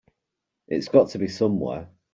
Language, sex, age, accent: English, male, 30-39, England English